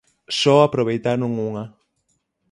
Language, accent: Galician, Oriental (común en zona oriental); Normativo (estándar)